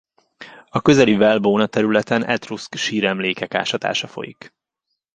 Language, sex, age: Hungarian, male, 30-39